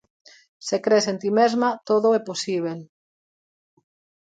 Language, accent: Galician, Normativo (estándar)